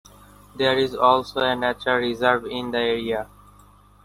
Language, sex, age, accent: English, male, 19-29, India and South Asia (India, Pakistan, Sri Lanka)